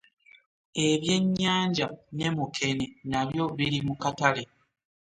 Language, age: Ganda, 19-29